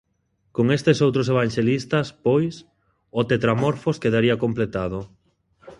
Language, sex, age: Galician, male, 19-29